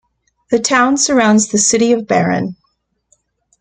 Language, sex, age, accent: English, female, 40-49, United States English